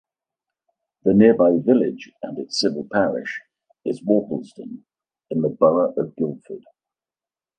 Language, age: English, 60-69